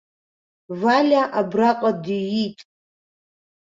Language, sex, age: Abkhazian, female, 40-49